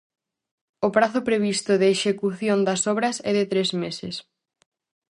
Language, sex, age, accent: Galician, female, 19-29, Normativo (estándar)